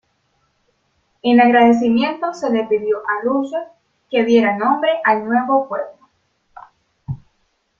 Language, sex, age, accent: Spanish, female, 19-29, Andino-Pacífico: Colombia, Perú, Ecuador, oeste de Bolivia y Venezuela andina